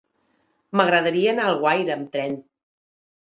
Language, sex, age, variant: Catalan, female, 40-49, Central